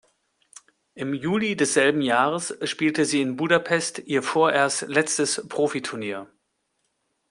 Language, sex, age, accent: German, male, 50-59, Deutschland Deutsch